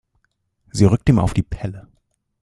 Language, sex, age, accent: German, male, 19-29, Deutschland Deutsch